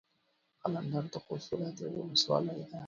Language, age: Pashto, 19-29